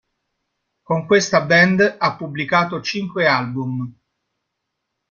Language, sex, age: Italian, male, 40-49